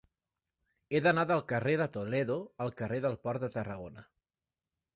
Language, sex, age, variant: Catalan, male, 30-39, Central